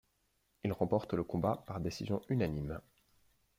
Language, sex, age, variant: French, male, 30-39, Français de métropole